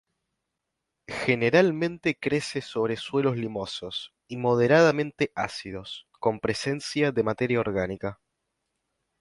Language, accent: Spanish, Rioplatense: Argentina, Uruguay, este de Bolivia, Paraguay